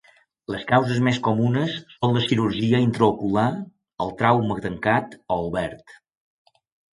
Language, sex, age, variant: Catalan, male, 60-69, Balear